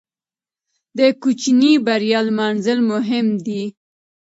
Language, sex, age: Pashto, female, 19-29